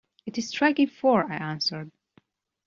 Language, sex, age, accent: English, female, 30-39, United States English